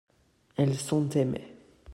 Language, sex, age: French, male, under 19